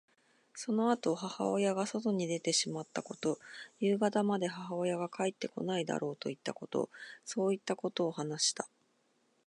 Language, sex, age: Japanese, female, 40-49